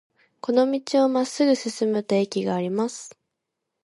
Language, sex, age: Japanese, female, 19-29